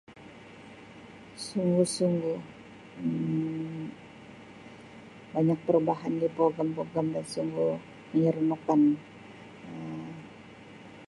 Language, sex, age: Sabah Malay, female, 60-69